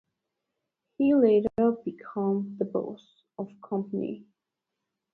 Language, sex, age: English, female, under 19